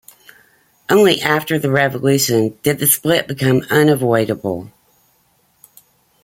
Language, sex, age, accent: English, female, 50-59, United States English